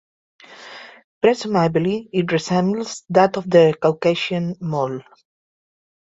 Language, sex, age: English, female, 50-59